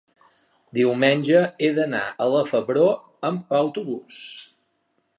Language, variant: Catalan, Balear